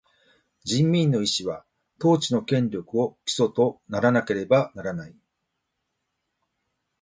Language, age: Japanese, 60-69